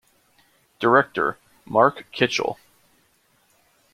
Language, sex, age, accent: English, male, 19-29, United States English